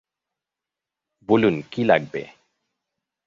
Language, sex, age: Bengali, male, 40-49